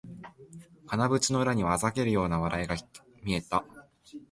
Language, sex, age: Japanese, male, 19-29